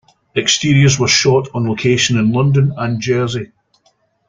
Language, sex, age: English, male, 50-59